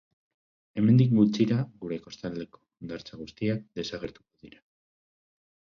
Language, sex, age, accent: Basque, male, 19-29, Mendebalekoa (Araba, Bizkaia, Gipuzkoako mendebaleko herri batzuk)